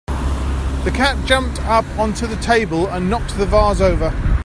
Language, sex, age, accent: English, male, 50-59, England English